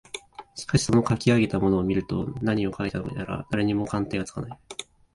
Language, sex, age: Japanese, male, 19-29